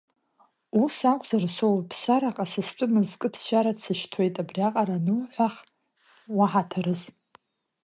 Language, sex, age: Abkhazian, female, 30-39